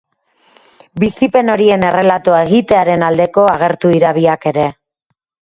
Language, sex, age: Basque, female, 30-39